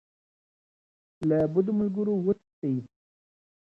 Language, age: Pashto, 19-29